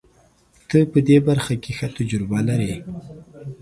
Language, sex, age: Pashto, male, 19-29